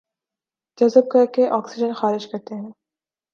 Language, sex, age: Urdu, female, 19-29